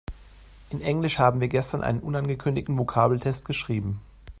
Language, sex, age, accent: German, male, 40-49, Deutschland Deutsch